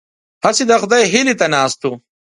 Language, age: Pashto, 30-39